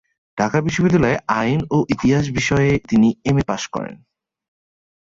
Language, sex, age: Bengali, male, 30-39